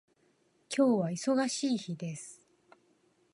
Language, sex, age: Japanese, female, 50-59